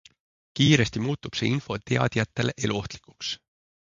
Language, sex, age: Estonian, male, 30-39